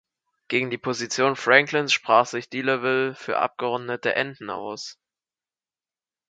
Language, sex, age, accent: German, male, under 19, Deutschland Deutsch